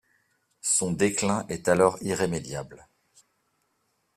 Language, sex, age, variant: French, male, 40-49, Français de métropole